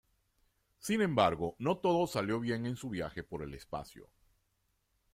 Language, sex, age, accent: Spanish, male, 60-69, Caribe: Cuba, Venezuela, Puerto Rico, República Dominicana, Panamá, Colombia caribeña, México caribeño, Costa del golfo de México